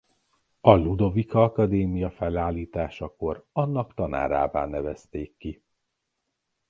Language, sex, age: Hungarian, male, 30-39